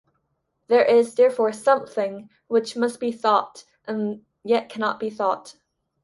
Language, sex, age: English, female, under 19